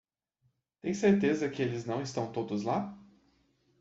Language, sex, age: Portuguese, male, 19-29